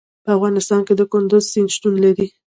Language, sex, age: Pashto, female, 19-29